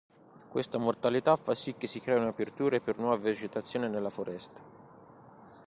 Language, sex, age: Italian, male, 40-49